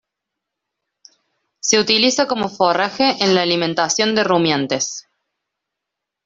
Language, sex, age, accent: Spanish, female, 19-29, Rioplatense: Argentina, Uruguay, este de Bolivia, Paraguay